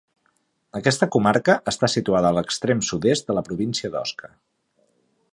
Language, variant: Catalan, Central